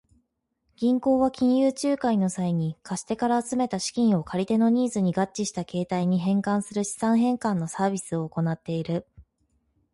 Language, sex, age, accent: Japanese, female, 30-39, 標準語